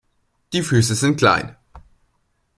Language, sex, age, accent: German, male, under 19, Deutschland Deutsch